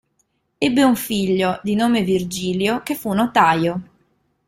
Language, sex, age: Italian, female, 30-39